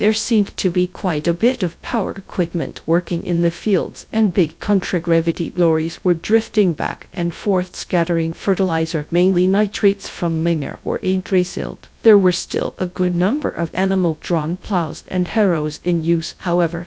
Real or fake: fake